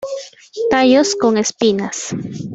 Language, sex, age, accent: Spanish, female, 19-29, España: Norte peninsular (Asturias, Castilla y León, Cantabria, País Vasco, Navarra, Aragón, La Rioja, Guadalajara, Cuenca)